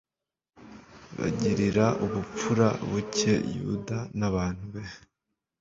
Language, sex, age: Kinyarwanda, male, 19-29